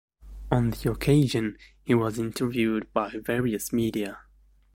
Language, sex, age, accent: English, male, 19-29, United States English